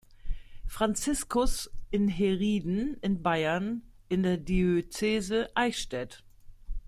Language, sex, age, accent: German, female, 50-59, Deutschland Deutsch